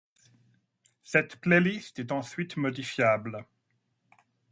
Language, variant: French, Français de métropole